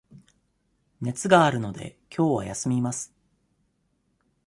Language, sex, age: Japanese, male, 30-39